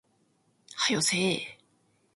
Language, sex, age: Japanese, female, under 19